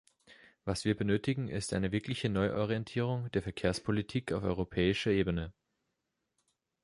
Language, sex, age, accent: German, male, under 19, Österreichisches Deutsch